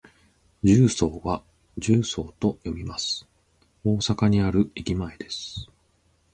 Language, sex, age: Japanese, male, 30-39